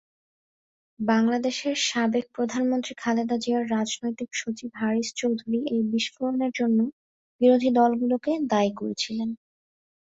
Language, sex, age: Bengali, female, 19-29